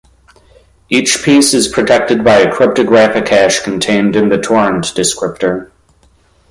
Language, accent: English, United States English